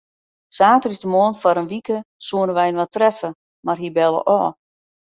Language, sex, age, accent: Western Frisian, female, 40-49, Wâldfrysk